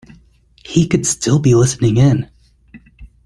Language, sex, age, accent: English, male, 19-29, United States English